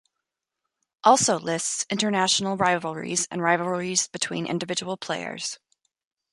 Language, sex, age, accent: English, female, 30-39, United States English